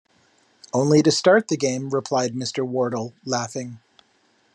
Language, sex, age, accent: English, male, 40-49, United States English